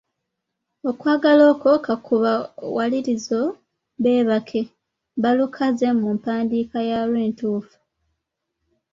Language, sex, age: Ganda, female, 19-29